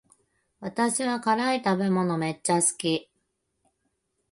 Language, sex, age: Japanese, female, 30-39